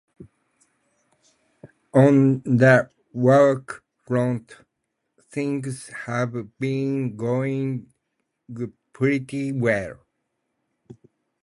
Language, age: English, 40-49